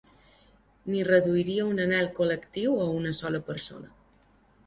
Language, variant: Catalan, Balear